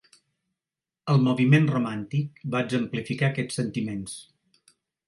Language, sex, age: Catalan, male, 60-69